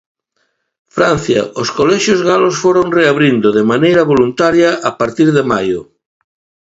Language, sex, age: Galician, male, 50-59